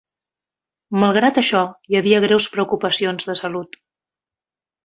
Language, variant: Catalan, Central